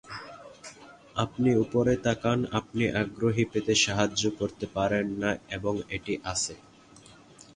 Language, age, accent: Bengali, under 19, শুদ্ধ বাংলা